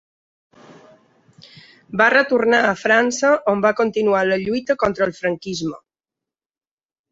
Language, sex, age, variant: Catalan, female, 40-49, Balear